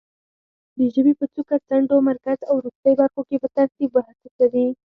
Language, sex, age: Pashto, female, under 19